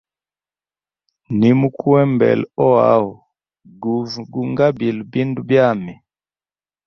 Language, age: Hemba, 19-29